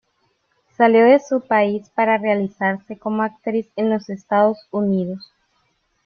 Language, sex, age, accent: Spanish, female, 30-39, América central